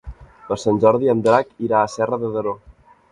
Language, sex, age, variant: Catalan, male, 19-29, Central